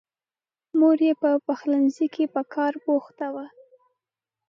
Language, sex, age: Pashto, female, 19-29